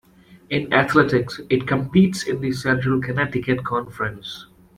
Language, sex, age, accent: English, male, 30-39, India and South Asia (India, Pakistan, Sri Lanka)